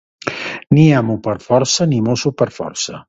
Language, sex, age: Catalan, male, 60-69